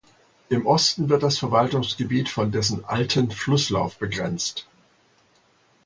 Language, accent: German, Deutschland Deutsch